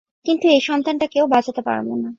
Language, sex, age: Bengali, female, 19-29